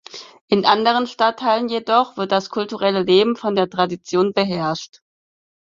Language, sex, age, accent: German, female, 19-29, Deutschland Deutsch